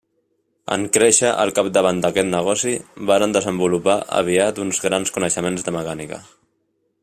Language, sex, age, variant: Catalan, male, 30-39, Central